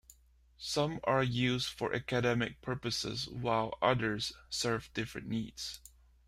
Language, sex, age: English, male, 30-39